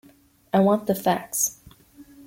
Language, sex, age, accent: English, female, 30-39, United States English